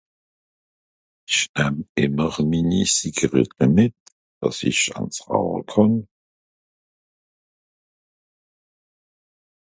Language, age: Swiss German, 70-79